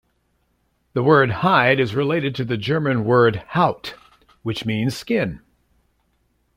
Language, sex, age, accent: English, male, 60-69, United States English